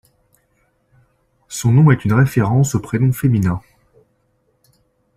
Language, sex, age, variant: French, male, 19-29, Français de métropole